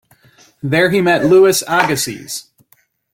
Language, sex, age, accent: English, male, 40-49, United States English